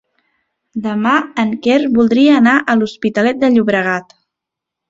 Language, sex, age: Catalan, female, 30-39